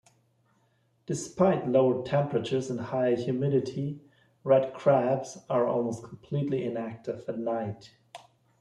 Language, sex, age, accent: English, male, 40-49, United States English